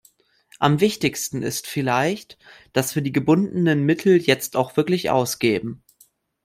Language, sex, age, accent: German, male, under 19, Deutschland Deutsch